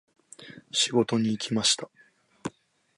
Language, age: Japanese, 19-29